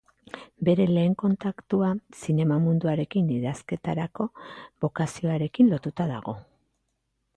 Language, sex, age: Basque, female, 40-49